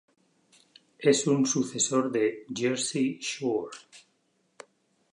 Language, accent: Spanish, España: Norte peninsular (Asturias, Castilla y León, Cantabria, País Vasco, Navarra, Aragón, La Rioja, Guadalajara, Cuenca)